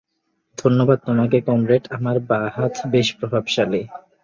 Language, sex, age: Bengali, male, 19-29